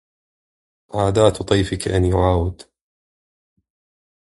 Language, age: Arabic, 19-29